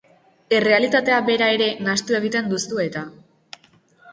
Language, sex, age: Basque, female, under 19